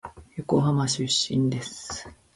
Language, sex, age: Japanese, female, 40-49